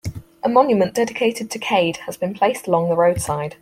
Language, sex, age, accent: English, female, 19-29, England English; New Zealand English